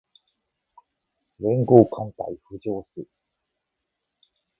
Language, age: Japanese, 50-59